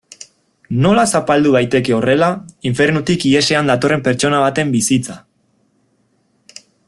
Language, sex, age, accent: Basque, male, 19-29, Erdialdekoa edo Nafarra (Gipuzkoa, Nafarroa)